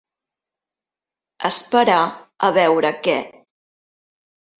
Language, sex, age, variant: Catalan, female, 40-49, Central